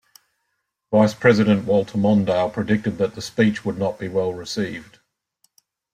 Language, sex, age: English, male, 50-59